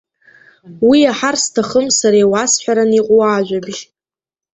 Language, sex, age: Abkhazian, female, under 19